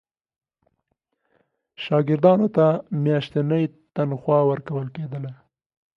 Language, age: Pashto, 19-29